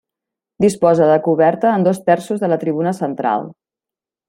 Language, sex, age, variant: Catalan, female, 40-49, Central